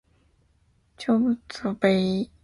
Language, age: Chinese, 19-29